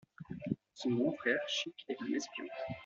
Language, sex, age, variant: French, male, 30-39, Français de métropole